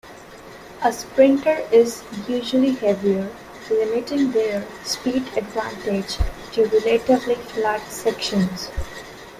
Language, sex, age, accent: English, female, 19-29, India and South Asia (India, Pakistan, Sri Lanka)